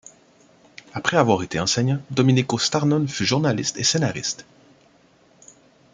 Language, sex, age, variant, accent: French, male, 30-39, Français d'Amérique du Nord, Français du Canada